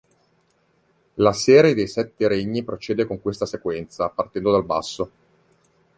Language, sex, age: Italian, male, 30-39